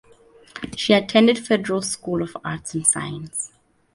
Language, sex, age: English, female, 30-39